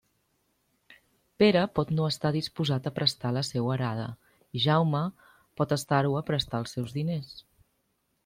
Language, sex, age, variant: Catalan, female, 30-39, Central